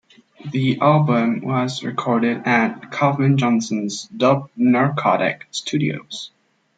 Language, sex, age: English, male, 19-29